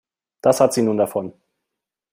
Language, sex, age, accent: German, male, 30-39, Deutschland Deutsch